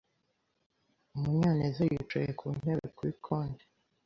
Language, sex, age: Kinyarwanda, male, under 19